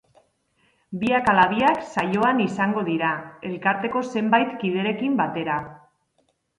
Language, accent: Basque, Mendebalekoa (Araba, Bizkaia, Gipuzkoako mendebaleko herri batzuk)